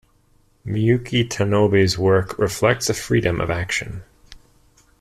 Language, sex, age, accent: English, male, 30-39, United States English